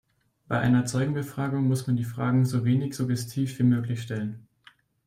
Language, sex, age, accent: German, male, 19-29, Deutschland Deutsch